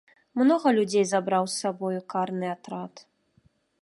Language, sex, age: Belarusian, female, 30-39